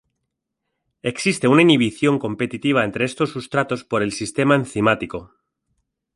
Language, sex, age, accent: Spanish, male, 40-49, España: Centro-Sur peninsular (Madrid, Toledo, Castilla-La Mancha)